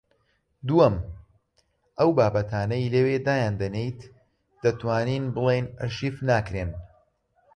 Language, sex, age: Central Kurdish, male, 19-29